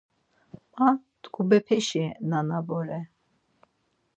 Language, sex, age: Laz, female, 50-59